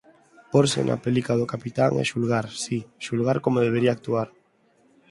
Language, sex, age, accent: Galician, male, under 19, Neofalante